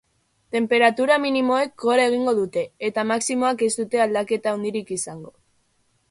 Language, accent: Basque, Erdialdekoa edo Nafarra (Gipuzkoa, Nafarroa)